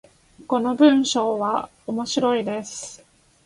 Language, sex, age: Japanese, female, 30-39